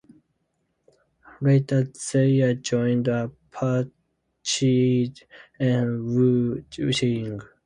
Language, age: English, 19-29